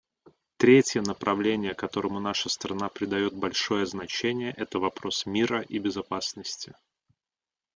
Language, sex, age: Russian, male, 30-39